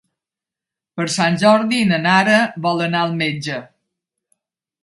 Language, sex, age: Catalan, female, 70-79